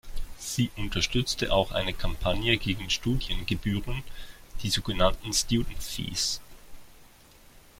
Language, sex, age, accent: German, male, 30-39, Schweizerdeutsch